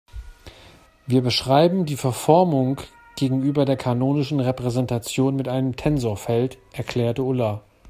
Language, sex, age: German, male, 40-49